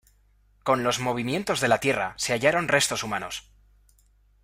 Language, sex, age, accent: Spanish, male, 30-39, España: Centro-Sur peninsular (Madrid, Toledo, Castilla-La Mancha)